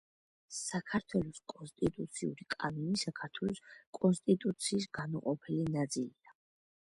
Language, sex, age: Georgian, female, under 19